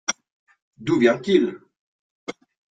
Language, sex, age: French, male, 40-49